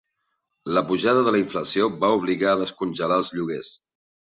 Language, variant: Catalan, Central